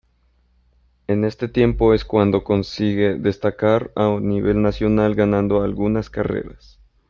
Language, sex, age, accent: Spanish, male, 19-29, México